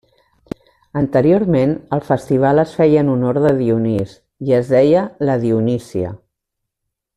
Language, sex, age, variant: Catalan, female, 50-59, Central